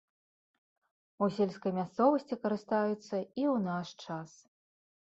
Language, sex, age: Belarusian, female, 30-39